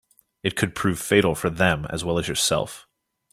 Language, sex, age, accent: English, male, 19-29, United States English